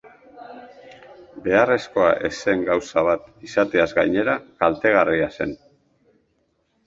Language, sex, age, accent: Basque, male, 50-59, Mendebalekoa (Araba, Bizkaia, Gipuzkoako mendebaleko herri batzuk)